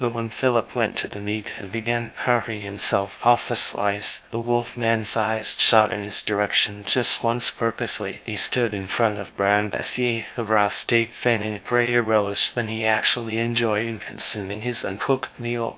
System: TTS, GlowTTS